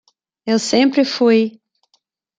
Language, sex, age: Portuguese, female, 30-39